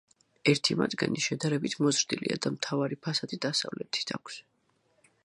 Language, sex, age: Georgian, female, 40-49